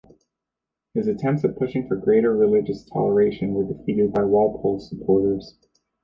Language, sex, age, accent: English, male, 30-39, United States English